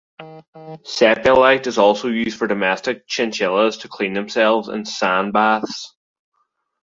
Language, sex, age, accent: English, male, under 19, Irish English